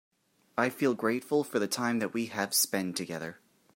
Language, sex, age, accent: English, male, 19-29, United States English